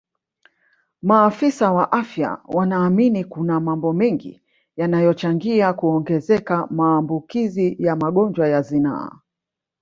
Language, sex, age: Swahili, female, 50-59